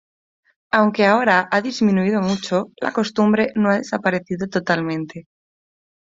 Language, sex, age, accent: Spanish, female, 19-29, España: Norte peninsular (Asturias, Castilla y León, Cantabria, País Vasco, Navarra, Aragón, La Rioja, Guadalajara, Cuenca)